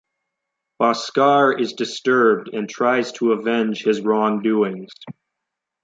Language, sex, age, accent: English, male, under 19, United States English